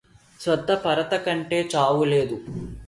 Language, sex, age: Telugu, male, 19-29